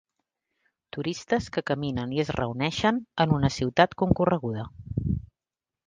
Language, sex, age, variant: Catalan, female, 40-49, Central